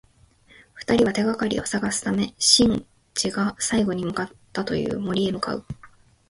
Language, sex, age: Japanese, female, 19-29